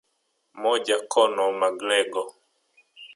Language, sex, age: Swahili, male, 30-39